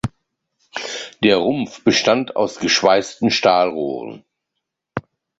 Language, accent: German, Deutschland Deutsch